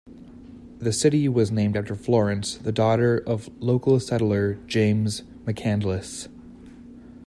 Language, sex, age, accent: English, male, 19-29, United States English